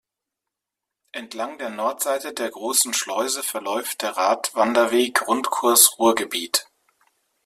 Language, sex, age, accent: German, male, 30-39, Deutschland Deutsch